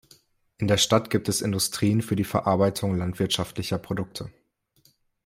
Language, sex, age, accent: German, male, 19-29, Deutschland Deutsch